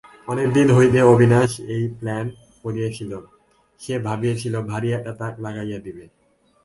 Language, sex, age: Bengali, male, 19-29